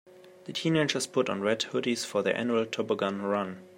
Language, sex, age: English, male, 19-29